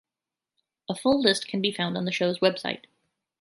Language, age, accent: English, 30-39, United States English